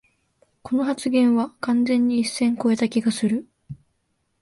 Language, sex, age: Japanese, female, 19-29